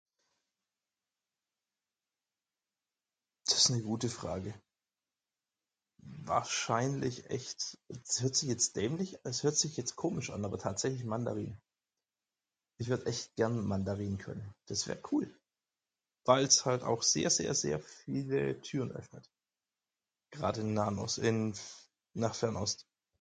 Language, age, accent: German, 30-39, Deutschland Deutsch